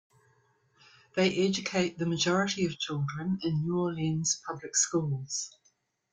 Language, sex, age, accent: English, female, 60-69, New Zealand English